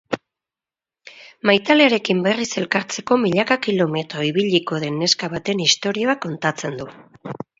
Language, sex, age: Basque, female, 40-49